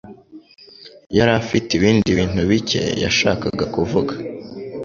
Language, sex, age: Kinyarwanda, male, under 19